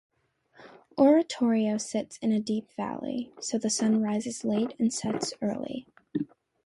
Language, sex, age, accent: English, female, under 19, United States English